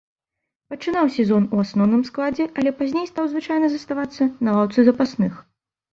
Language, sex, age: Belarusian, female, 30-39